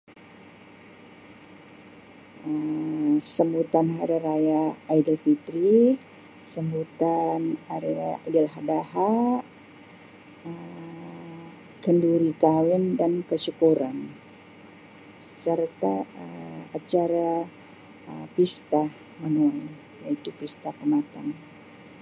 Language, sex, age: Sabah Malay, female, 60-69